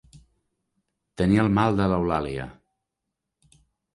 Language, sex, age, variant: Catalan, male, 30-39, Central